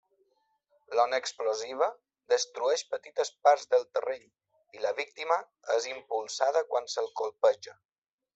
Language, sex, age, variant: Catalan, male, 40-49, Balear